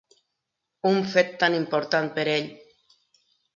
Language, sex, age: Catalan, female, 40-49